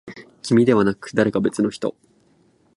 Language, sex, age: Japanese, male, 19-29